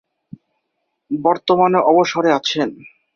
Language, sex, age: Bengali, male, 19-29